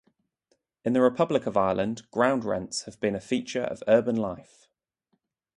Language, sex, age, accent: English, male, 19-29, England English